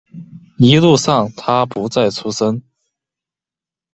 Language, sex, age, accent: Chinese, male, under 19, 出生地：四川省